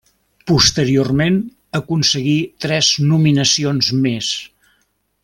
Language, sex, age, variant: Catalan, male, 70-79, Central